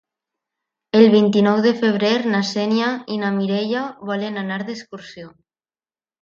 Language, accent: Catalan, valencià